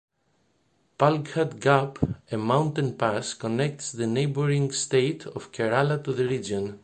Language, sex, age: English, male, 40-49